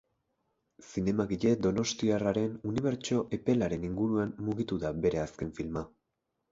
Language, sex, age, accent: Basque, male, 19-29, Erdialdekoa edo Nafarra (Gipuzkoa, Nafarroa)